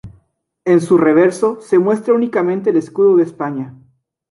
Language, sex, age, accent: Spanish, male, 19-29, México